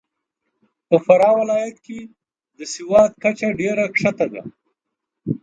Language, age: Pashto, 50-59